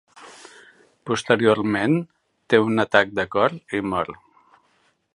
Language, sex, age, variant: Catalan, male, 60-69, Central